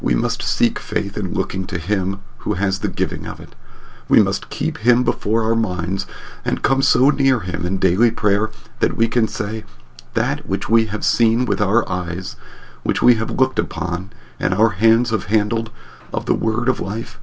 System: none